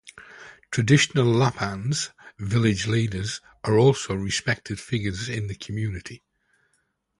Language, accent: English, England English